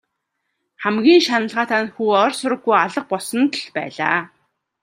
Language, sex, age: Mongolian, female, 30-39